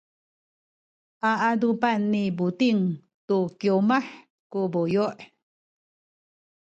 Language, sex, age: Sakizaya, female, 70-79